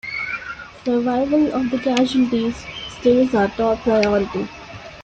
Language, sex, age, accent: English, female, 19-29, India and South Asia (India, Pakistan, Sri Lanka)